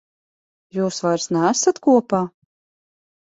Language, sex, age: Latvian, female, 40-49